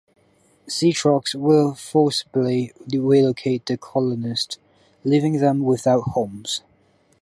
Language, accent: English, Hong Kong English